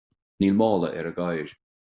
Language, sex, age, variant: Irish, male, 19-29, Gaeilge Chonnacht